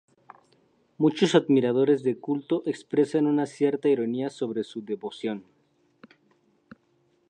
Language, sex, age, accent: Spanish, male, 19-29, México